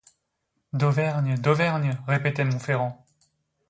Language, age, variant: French, 19-29, Français de métropole